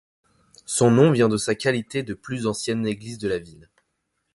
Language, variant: French, Français de métropole